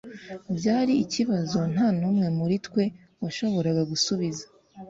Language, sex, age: Kinyarwanda, female, 19-29